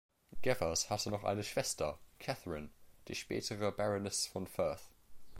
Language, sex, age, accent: German, male, under 19, Deutschland Deutsch